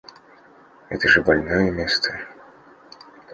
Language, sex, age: Russian, male, 19-29